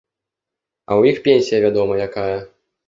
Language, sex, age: Belarusian, male, 19-29